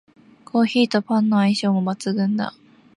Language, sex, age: Japanese, female, 19-29